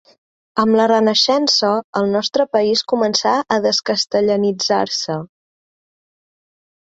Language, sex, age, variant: Catalan, female, 19-29, Central